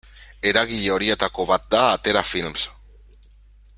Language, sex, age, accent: Basque, male, 30-39, Mendebalekoa (Araba, Bizkaia, Gipuzkoako mendebaleko herri batzuk)